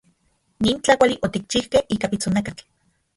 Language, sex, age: Central Puebla Nahuatl, female, 40-49